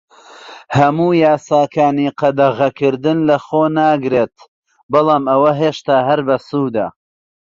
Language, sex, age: Central Kurdish, male, 30-39